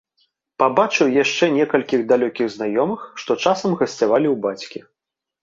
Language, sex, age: Belarusian, male, 40-49